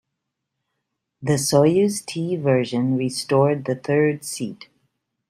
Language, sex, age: English, female, 60-69